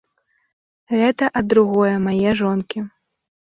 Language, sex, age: Belarusian, female, 19-29